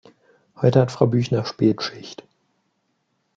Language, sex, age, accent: German, male, 19-29, Deutschland Deutsch